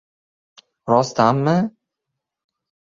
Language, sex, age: Uzbek, male, under 19